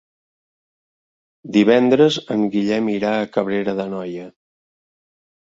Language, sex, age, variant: Catalan, male, 50-59, Central